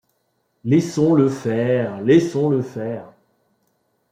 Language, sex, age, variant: French, male, 50-59, Français de métropole